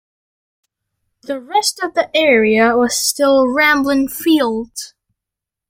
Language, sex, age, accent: English, male, under 19, United States English